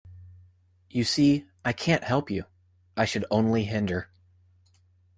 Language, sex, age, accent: English, male, 19-29, United States English